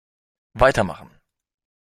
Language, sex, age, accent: German, male, 19-29, Deutschland Deutsch